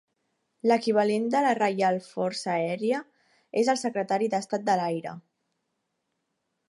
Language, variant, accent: Catalan, Central, central